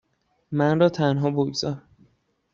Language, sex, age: Persian, male, 19-29